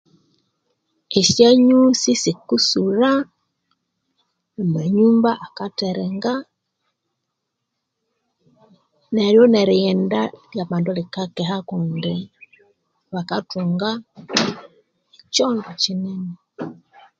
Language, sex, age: Konzo, female, 40-49